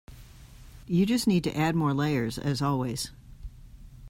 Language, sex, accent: English, female, United States English